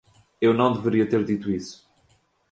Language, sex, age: Portuguese, male, 40-49